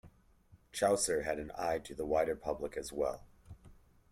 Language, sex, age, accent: English, male, 19-29, United States English